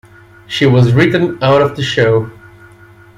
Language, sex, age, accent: English, male, 19-29, United States English